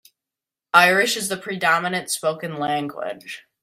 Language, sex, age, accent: English, male, under 19, United States English